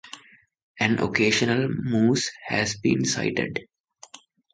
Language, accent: English, India and South Asia (India, Pakistan, Sri Lanka)